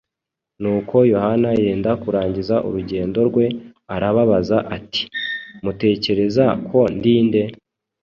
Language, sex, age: Kinyarwanda, male, 30-39